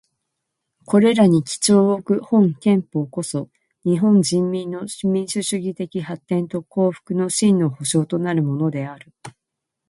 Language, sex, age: Japanese, female, 50-59